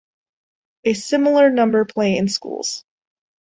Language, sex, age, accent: English, female, 19-29, United States English